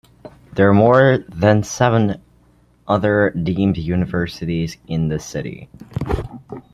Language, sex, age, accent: English, male, under 19, United States English